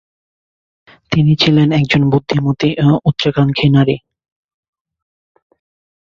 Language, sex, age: Bengali, male, 30-39